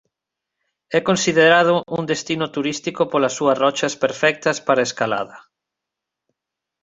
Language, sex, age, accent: Galician, male, 30-39, Normativo (estándar)